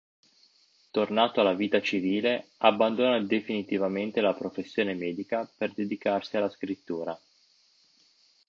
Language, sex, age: Italian, male, 30-39